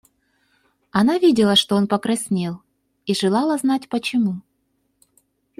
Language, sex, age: Russian, female, 40-49